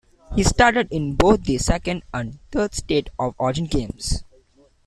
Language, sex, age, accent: English, male, 19-29, India and South Asia (India, Pakistan, Sri Lanka)